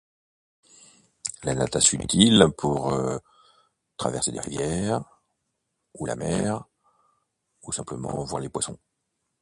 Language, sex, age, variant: French, male, 50-59, Français de métropole